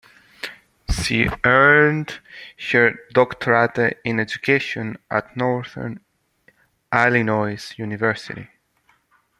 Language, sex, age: English, male, 19-29